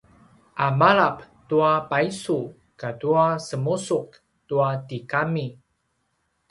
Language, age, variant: Paiwan, 30-39, pinayuanan a kinaikacedasan (東排灣語)